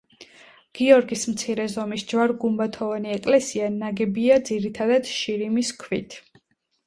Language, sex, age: Georgian, female, 19-29